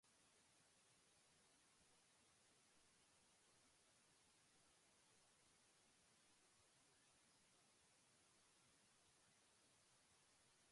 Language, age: Italian, under 19